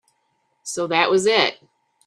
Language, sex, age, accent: English, female, 50-59, United States English